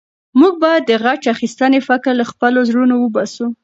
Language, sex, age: Pashto, female, under 19